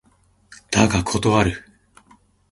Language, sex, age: Japanese, male, 19-29